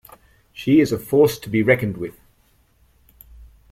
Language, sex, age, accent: English, male, 60-69, Australian English